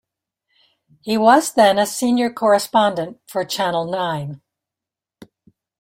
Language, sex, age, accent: English, female, 70-79, United States English